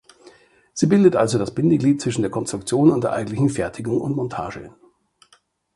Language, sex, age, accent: German, male, 50-59, Deutschland Deutsch